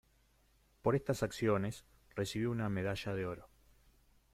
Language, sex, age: Spanish, male, 50-59